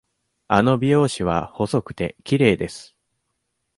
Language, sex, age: Japanese, male, 19-29